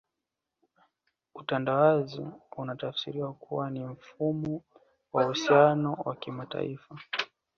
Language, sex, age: Swahili, male, 19-29